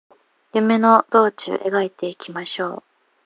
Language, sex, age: Japanese, female, 19-29